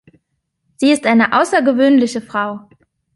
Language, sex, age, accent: German, female, 30-39, Deutschland Deutsch